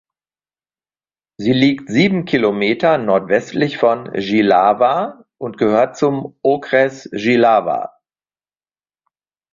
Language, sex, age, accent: German, male, 50-59, Deutschland Deutsch